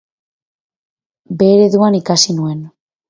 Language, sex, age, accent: Basque, female, 19-29, Erdialdekoa edo Nafarra (Gipuzkoa, Nafarroa)